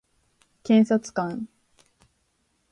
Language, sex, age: Japanese, female, 19-29